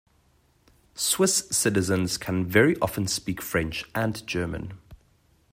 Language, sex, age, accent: English, male, 30-39, Southern African (South Africa, Zimbabwe, Namibia)